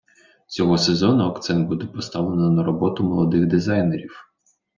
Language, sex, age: Ukrainian, male, 30-39